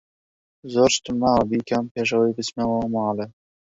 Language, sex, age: Central Kurdish, male, 30-39